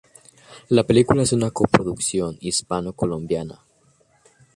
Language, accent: Spanish, América central